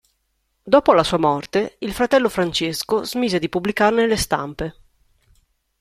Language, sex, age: Italian, female, 30-39